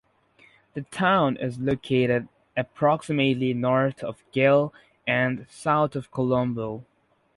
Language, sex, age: English, male, under 19